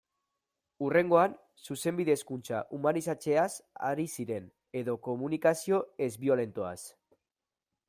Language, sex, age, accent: Basque, male, 19-29, Mendebalekoa (Araba, Bizkaia, Gipuzkoako mendebaleko herri batzuk)